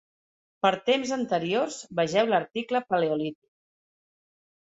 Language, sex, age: Catalan, female, 40-49